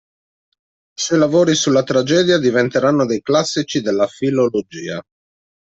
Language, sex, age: Italian, male, 30-39